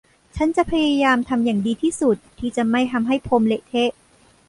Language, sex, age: Thai, female, 30-39